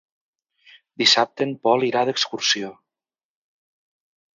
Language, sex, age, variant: Catalan, male, 40-49, Nord-Occidental